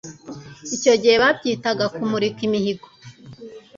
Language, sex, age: Kinyarwanda, female, 19-29